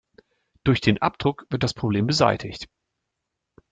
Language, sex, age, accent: German, male, 50-59, Deutschland Deutsch